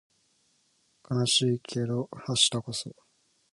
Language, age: Japanese, 19-29